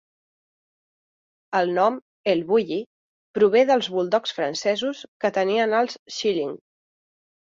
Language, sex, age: Catalan, female, 30-39